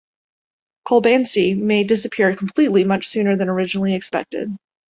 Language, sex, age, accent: English, female, 19-29, United States English